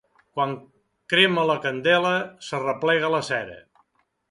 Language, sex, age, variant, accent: Catalan, male, 60-69, Central, central